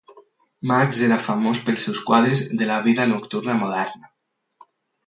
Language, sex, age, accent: Catalan, male, 19-29, valencià